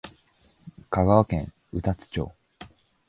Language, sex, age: Japanese, male, 19-29